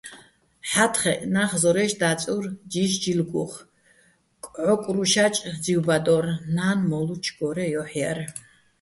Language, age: Bats, 60-69